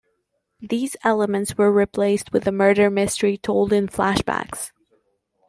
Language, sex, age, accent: English, female, 30-39, Canadian English